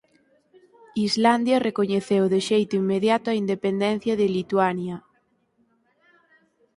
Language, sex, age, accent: Galician, female, 19-29, Atlántico (seseo e gheada)